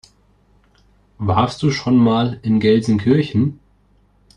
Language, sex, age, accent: German, male, 19-29, Deutschland Deutsch